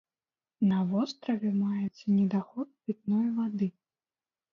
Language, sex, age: Belarusian, female, under 19